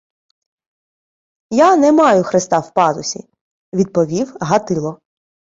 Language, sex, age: Ukrainian, female, 19-29